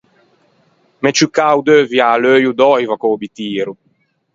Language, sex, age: Ligurian, male, 30-39